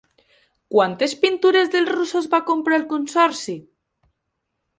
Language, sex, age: Catalan, male, under 19